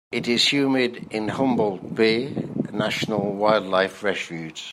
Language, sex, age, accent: English, male, 70-79, Welsh English